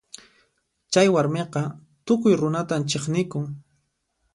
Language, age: Puno Quechua, 19-29